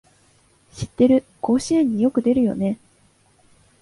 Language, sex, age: Japanese, female, 19-29